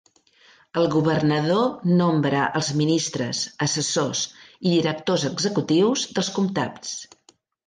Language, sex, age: Catalan, female, 60-69